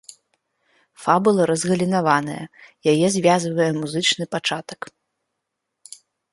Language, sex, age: Belarusian, female, 30-39